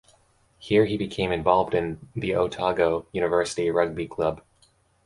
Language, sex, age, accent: English, male, 19-29, United States English